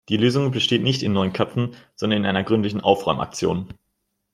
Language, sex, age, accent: German, male, 19-29, Deutschland Deutsch